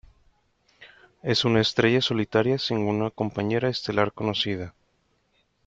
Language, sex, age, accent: Spanish, male, 19-29, México